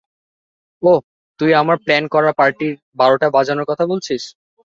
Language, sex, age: Bengali, male, under 19